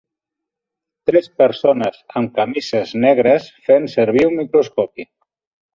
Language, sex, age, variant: Catalan, male, 50-59, Central